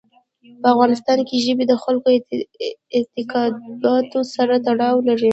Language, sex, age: Pashto, female, under 19